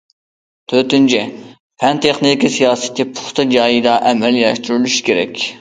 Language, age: Uyghur, 19-29